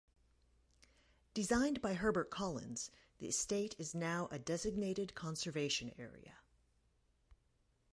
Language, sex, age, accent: English, female, 40-49, United States English